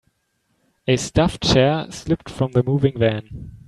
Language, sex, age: English, male, 19-29